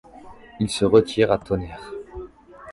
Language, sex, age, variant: French, male, 30-39, Français de métropole